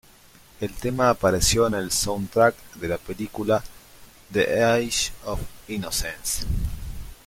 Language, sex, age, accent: Spanish, male, 40-49, Rioplatense: Argentina, Uruguay, este de Bolivia, Paraguay